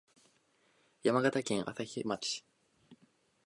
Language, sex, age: Japanese, male, 19-29